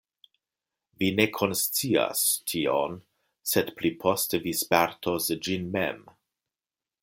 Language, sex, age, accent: Esperanto, male, 50-59, Internacia